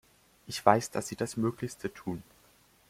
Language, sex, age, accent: German, male, under 19, Deutschland Deutsch